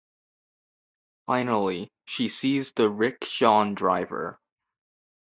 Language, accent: English, United States English